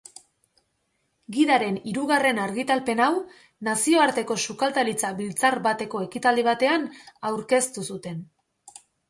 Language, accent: Basque, Erdialdekoa edo Nafarra (Gipuzkoa, Nafarroa)